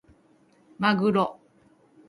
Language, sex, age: Japanese, female, 30-39